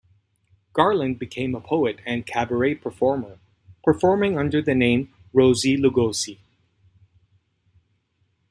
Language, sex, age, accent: English, male, 40-49, Canadian English